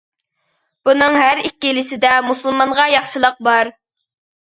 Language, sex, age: Uyghur, female, under 19